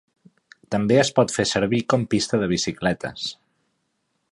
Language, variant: Catalan, Central